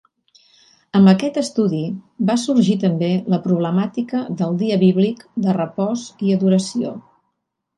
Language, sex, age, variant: Catalan, female, 50-59, Central